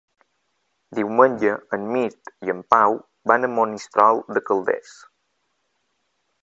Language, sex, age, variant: Catalan, male, 19-29, Balear